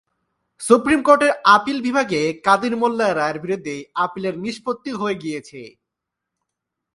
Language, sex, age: Bengali, male, 19-29